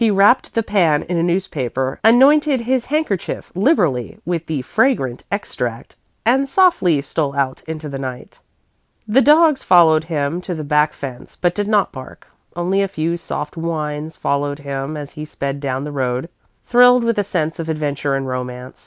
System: none